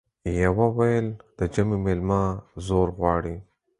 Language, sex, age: Pashto, male, 40-49